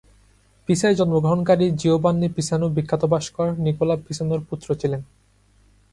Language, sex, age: Bengali, male, 19-29